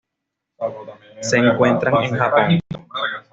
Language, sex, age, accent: Spanish, male, 19-29, Caribe: Cuba, Venezuela, Puerto Rico, República Dominicana, Panamá, Colombia caribeña, México caribeño, Costa del golfo de México